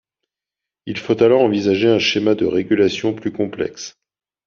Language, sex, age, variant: French, male, 30-39, Français de métropole